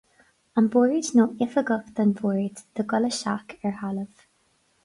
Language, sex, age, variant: Irish, female, 19-29, Gaeilge na Mumhan